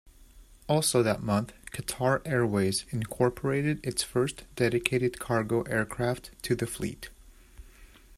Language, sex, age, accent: English, male, 19-29, United States English